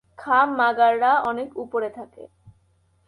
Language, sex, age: Bengali, female, under 19